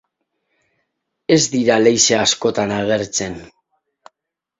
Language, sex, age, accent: Basque, male, 40-49, Mendebalekoa (Araba, Bizkaia, Gipuzkoako mendebaleko herri batzuk)